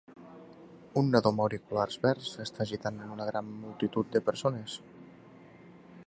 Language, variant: Catalan, Nord-Occidental